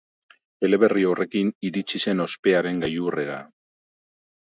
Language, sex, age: Basque, male, 50-59